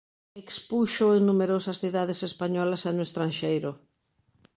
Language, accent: Galician, Normativo (estándar)